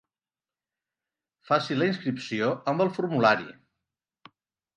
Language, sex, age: Catalan, male, 50-59